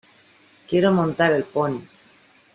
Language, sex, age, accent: Spanish, female, 40-49, España: Norte peninsular (Asturias, Castilla y León, Cantabria, País Vasco, Navarra, Aragón, La Rioja, Guadalajara, Cuenca)